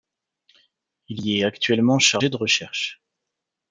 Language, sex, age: French, male, 30-39